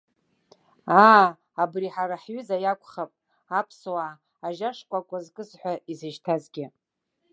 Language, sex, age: Abkhazian, female, 40-49